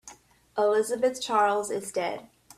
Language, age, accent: English, 40-49, United States English